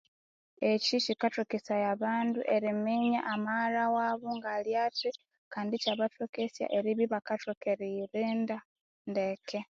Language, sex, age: Konzo, female, 19-29